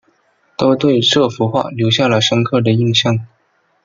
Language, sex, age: Chinese, male, 19-29